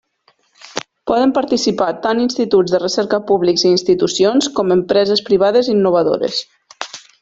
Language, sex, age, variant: Catalan, female, 40-49, Nord-Occidental